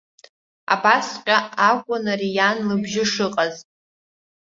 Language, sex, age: Abkhazian, female, under 19